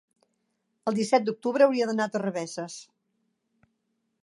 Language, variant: Catalan, Central